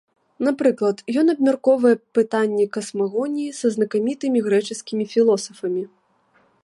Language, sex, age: Belarusian, female, 19-29